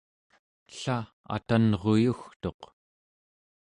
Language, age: Central Yupik, 30-39